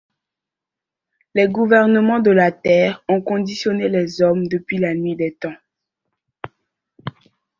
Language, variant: French, Français d'Afrique subsaharienne et des îles africaines